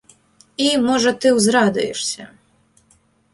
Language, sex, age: Belarusian, female, 19-29